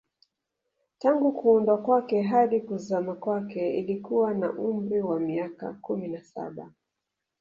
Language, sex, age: Swahili, female, 50-59